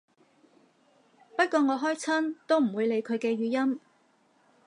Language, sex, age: Cantonese, female, 40-49